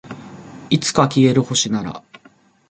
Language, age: Japanese, 30-39